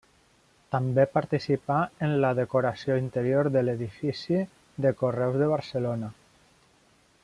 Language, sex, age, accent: Catalan, male, 30-39, valencià